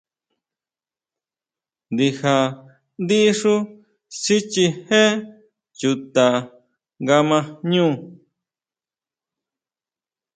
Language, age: Huautla Mazatec, 19-29